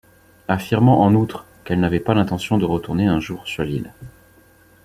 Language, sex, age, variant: French, male, 40-49, Français de métropole